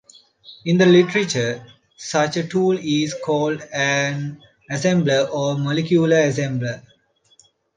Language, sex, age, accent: English, male, 30-39, India and South Asia (India, Pakistan, Sri Lanka)